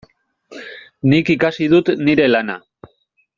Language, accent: Basque, Erdialdekoa edo Nafarra (Gipuzkoa, Nafarroa)